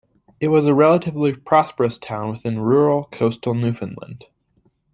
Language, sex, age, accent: English, male, under 19, United States English